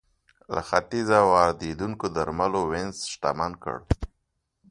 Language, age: Pashto, 40-49